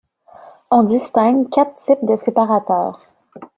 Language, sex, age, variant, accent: French, female, 19-29, Français d'Amérique du Nord, Français du Canada